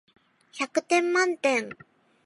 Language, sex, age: Japanese, female, 19-29